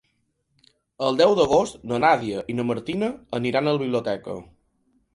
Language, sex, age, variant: Catalan, male, 19-29, Balear